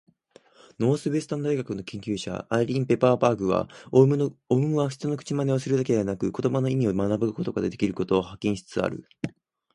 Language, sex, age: Japanese, male, under 19